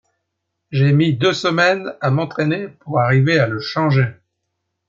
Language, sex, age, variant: French, male, 50-59, Français de métropole